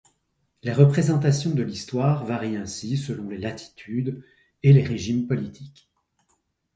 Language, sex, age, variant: French, male, 60-69, Français de métropole